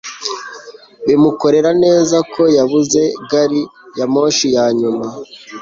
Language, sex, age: Kinyarwanda, male, 19-29